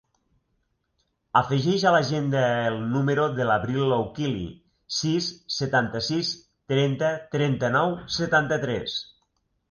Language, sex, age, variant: Catalan, male, 50-59, Nord-Occidental